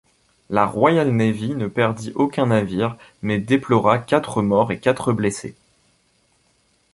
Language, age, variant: French, 19-29, Français de métropole